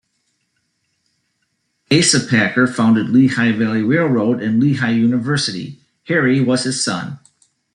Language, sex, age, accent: English, male, 50-59, United States English